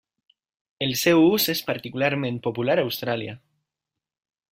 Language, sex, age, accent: Catalan, male, 19-29, valencià